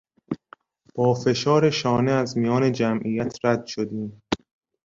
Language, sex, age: Persian, male, 19-29